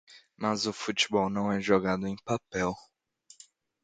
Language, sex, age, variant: Portuguese, male, 19-29, Portuguese (Brasil)